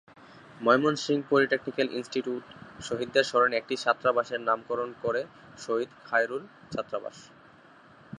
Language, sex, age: Bengali, male, 19-29